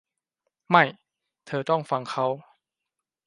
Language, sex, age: Thai, male, 19-29